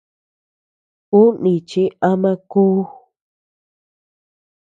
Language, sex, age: Tepeuxila Cuicatec, female, 19-29